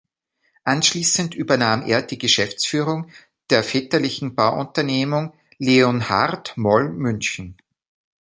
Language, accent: German, Österreichisches Deutsch